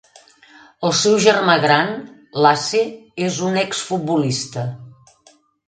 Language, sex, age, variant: Catalan, female, 60-69, Central